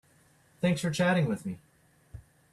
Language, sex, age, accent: English, male, 30-39, Canadian English